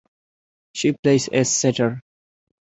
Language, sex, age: English, male, 19-29